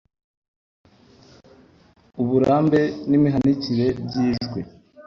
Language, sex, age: Kinyarwanda, male, under 19